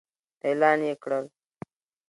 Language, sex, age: Pashto, female, 19-29